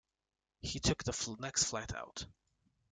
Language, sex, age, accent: English, male, 19-29, United States English